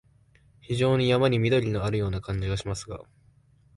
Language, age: Japanese, 19-29